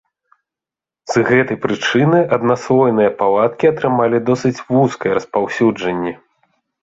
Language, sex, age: Belarusian, male, 30-39